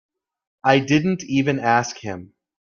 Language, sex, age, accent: English, male, 40-49, Canadian English